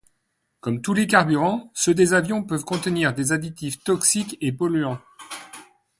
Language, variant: French, Français de métropole